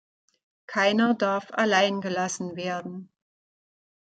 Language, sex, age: German, female, 60-69